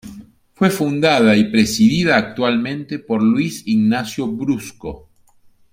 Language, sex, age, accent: Spanish, male, 50-59, Rioplatense: Argentina, Uruguay, este de Bolivia, Paraguay